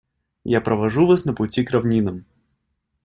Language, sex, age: Russian, male, 19-29